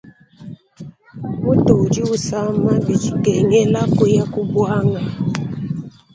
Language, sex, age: Luba-Lulua, female, 30-39